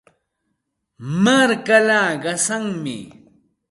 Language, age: Santa Ana de Tusi Pasco Quechua, 40-49